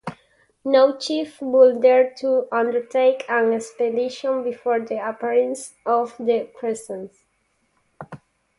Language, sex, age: English, male, 19-29